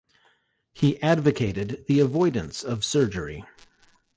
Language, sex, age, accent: English, male, 40-49, United States English